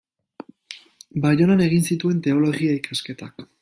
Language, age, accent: Basque, 19-29, Mendebalekoa (Araba, Bizkaia, Gipuzkoako mendebaleko herri batzuk)